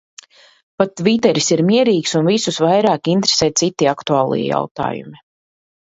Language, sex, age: Latvian, female, 40-49